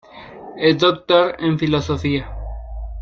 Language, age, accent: Spanish, 19-29, América central